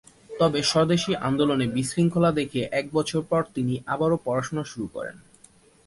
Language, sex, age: Bengali, male, 19-29